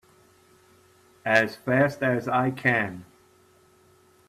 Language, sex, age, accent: English, male, 60-69, United States English